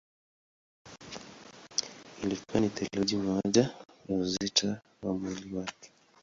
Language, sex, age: Swahili, female, 19-29